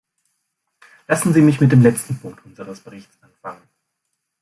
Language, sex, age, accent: German, male, 19-29, Deutschland Deutsch